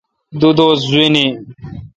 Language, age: Kalkoti, 19-29